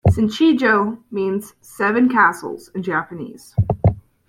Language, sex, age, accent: English, female, under 19, United States English